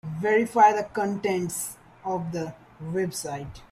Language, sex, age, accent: English, male, under 19, India and South Asia (India, Pakistan, Sri Lanka)